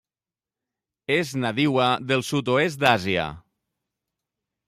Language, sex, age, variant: Catalan, male, 40-49, Nord-Occidental